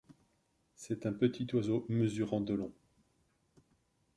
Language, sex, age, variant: French, male, 40-49, Français de métropole